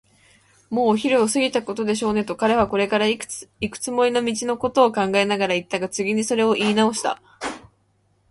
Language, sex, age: Japanese, female, under 19